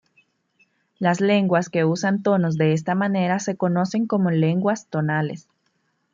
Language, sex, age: Spanish, female, 19-29